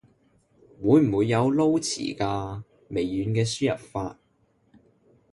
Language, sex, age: Cantonese, male, 19-29